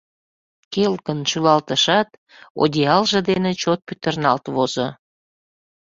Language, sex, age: Mari, female, 40-49